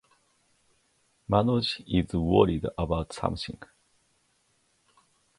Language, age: English, 50-59